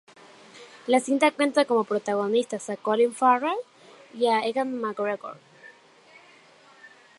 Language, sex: Spanish, female